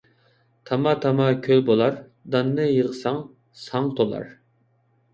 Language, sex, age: Uyghur, male, 19-29